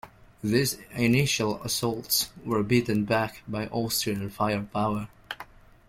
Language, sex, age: English, male, 19-29